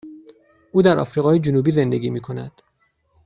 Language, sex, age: Persian, male, 19-29